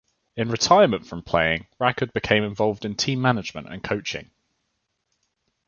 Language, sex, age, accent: English, male, 19-29, England English